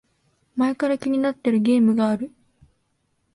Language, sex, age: Japanese, female, 19-29